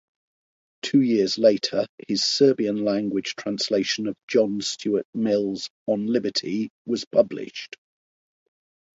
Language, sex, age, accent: English, male, 50-59, England English